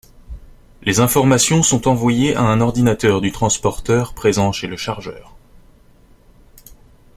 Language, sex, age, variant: French, male, 19-29, Français de métropole